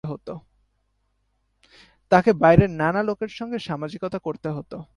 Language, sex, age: Bengali, male, 19-29